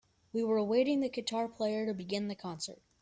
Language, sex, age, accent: English, male, under 19, United States English